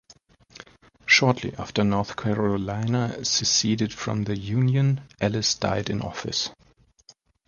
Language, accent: English, United States English